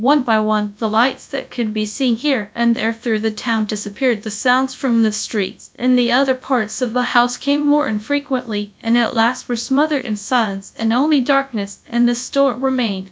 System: TTS, GradTTS